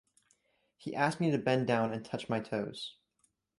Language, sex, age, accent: English, male, under 19, United States English